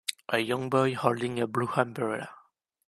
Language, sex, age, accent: English, male, 19-29, United States English